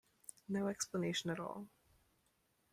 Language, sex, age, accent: English, male, under 19, United States English